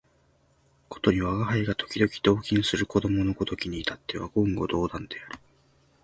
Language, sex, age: Japanese, male, 19-29